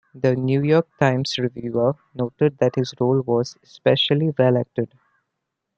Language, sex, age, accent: English, male, 19-29, India and South Asia (India, Pakistan, Sri Lanka)